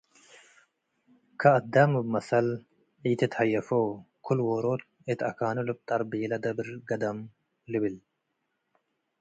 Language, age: Tigre, 19-29